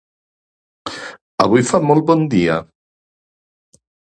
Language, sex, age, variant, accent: Catalan, male, 60-69, Central, Català central